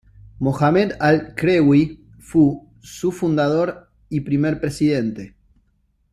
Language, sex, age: Spanish, male, 30-39